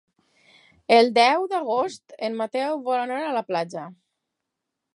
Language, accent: Catalan, valencià